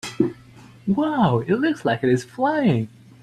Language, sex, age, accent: English, male, 19-29, United States English